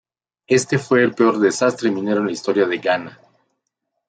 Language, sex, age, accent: Spanish, male, 50-59, México